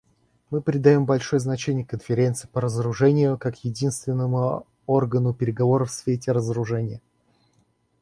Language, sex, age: Russian, male, 19-29